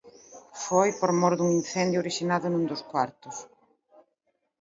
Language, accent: Galician, Normativo (estándar)